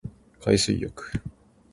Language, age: Japanese, 19-29